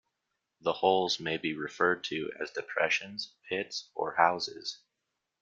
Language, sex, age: English, male, 30-39